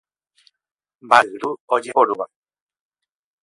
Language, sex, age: Guarani, male, 30-39